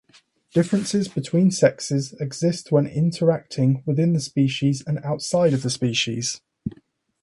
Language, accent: English, England English